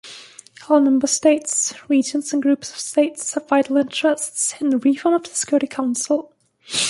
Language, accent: English, England English